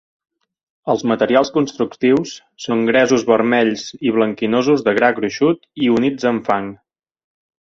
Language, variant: Catalan, Central